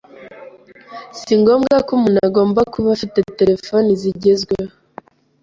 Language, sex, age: Kinyarwanda, female, 19-29